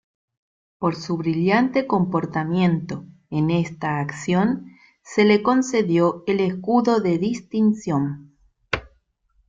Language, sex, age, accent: Spanish, female, 40-49, Rioplatense: Argentina, Uruguay, este de Bolivia, Paraguay